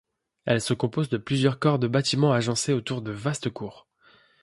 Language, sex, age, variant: French, male, 30-39, Français de métropole